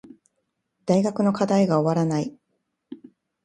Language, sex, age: Japanese, female, 40-49